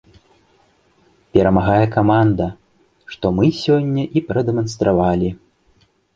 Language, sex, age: Belarusian, male, 30-39